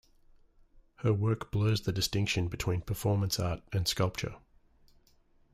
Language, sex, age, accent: English, male, 40-49, Australian English